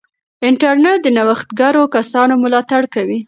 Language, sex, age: Pashto, female, under 19